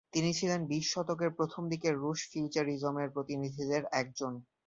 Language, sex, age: Bengali, male, 19-29